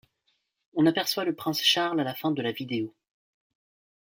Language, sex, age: French, male, 19-29